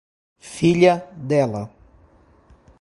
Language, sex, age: Portuguese, male, 40-49